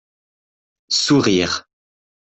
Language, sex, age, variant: French, male, 19-29, Français de métropole